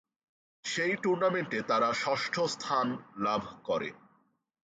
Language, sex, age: Bengali, male, 40-49